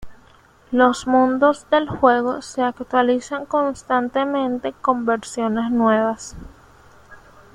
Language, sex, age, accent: Spanish, female, under 19, Caribe: Cuba, Venezuela, Puerto Rico, República Dominicana, Panamá, Colombia caribeña, México caribeño, Costa del golfo de México